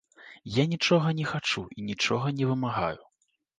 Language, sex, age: Belarusian, male, 19-29